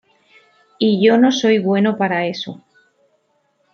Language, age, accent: Spanish, 40-49, España: Centro-Sur peninsular (Madrid, Toledo, Castilla-La Mancha)